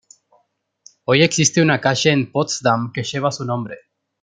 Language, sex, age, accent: Spanish, male, 19-29, Rioplatense: Argentina, Uruguay, este de Bolivia, Paraguay